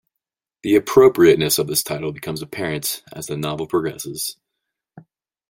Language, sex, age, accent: English, male, 30-39, United States English